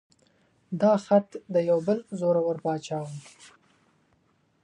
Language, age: Pashto, 19-29